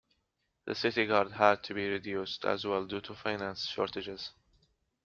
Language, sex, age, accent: English, male, 19-29, United States English